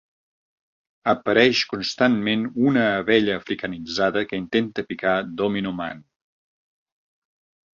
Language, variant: Catalan, Nord-Occidental